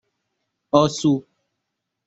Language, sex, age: Persian, male, 19-29